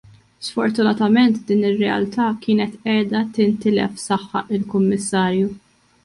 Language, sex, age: Maltese, female, 19-29